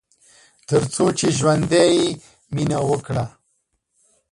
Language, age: Pashto, 40-49